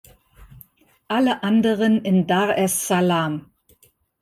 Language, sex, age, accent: German, female, 50-59, Deutschland Deutsch